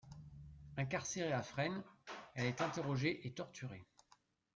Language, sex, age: French, male, 40-49